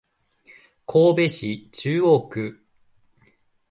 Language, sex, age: Japanese, male, 19-29